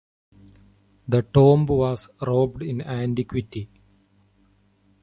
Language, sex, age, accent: English, male, 40-49, India and South Asia (India, Pakistan, Sri Lanka)